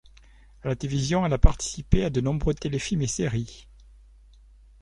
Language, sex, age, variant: French, male, 50-59, Français de métropole